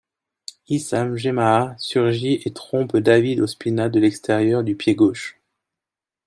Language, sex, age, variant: French, male, 30-39, Français de métropole